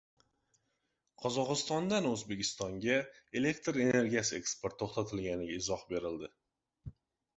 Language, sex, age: Uzbek, male, 19-29